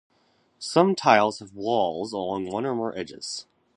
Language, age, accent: English, under 19, United States English